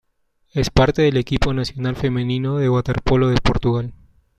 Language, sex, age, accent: Spanish, male, 19-29, Andino-Pacífico: Colombia, Perú, Ecuador, oeste de Bolivia y Venezuela andina